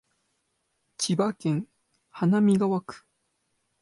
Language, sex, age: Japanese, male, 19-29